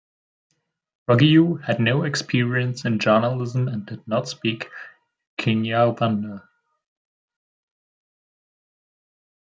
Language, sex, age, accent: English, male, 19-29, England English